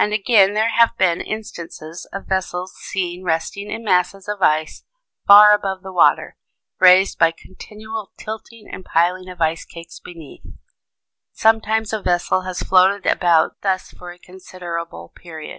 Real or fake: real